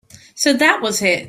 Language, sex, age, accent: English, female, 40-49, United States English